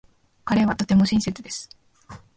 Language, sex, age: Japanese, female, 19-29